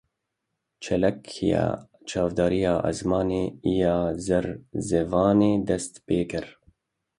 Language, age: Kurdish, 30-39